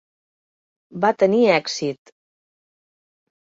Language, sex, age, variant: Catalan, female, 50-59, Central